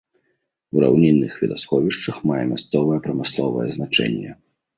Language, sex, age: Belarusian, male, 19-29